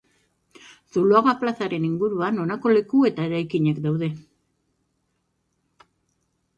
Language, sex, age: Basque, female, 50-59